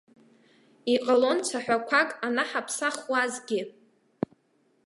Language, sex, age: Abkhazian, female, under 19